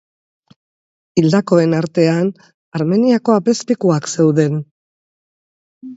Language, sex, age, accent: Basque, female, 60-69, Mendebalekoa (Araba, Bizkaia, Gipuzkoako mendebaleko herri batzuk)